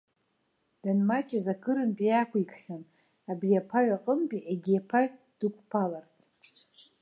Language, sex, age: Abkhazian, female, 50-59